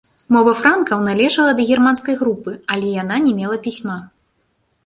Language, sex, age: Belarusian, female, 19-29